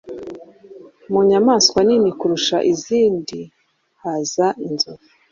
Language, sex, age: Kinyarwanda, female, 19-29